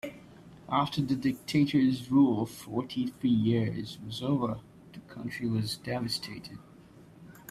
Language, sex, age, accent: English, male, 19-29, India and South Asia (India, Pakistan, Sri Lanka)